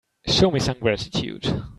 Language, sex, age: English, male, 19-29